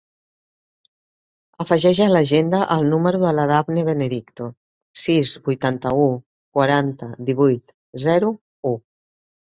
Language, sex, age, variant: Catalan, female, 50-59, Central